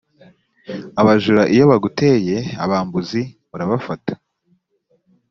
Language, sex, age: Kinyarwanda, male, 19-29